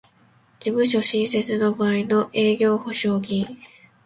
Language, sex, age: Japanese, female, 19-29